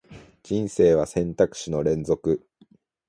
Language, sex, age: Japanese, male, 19-29